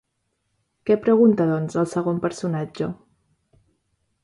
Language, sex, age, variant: Catalan, female, 19-29, Central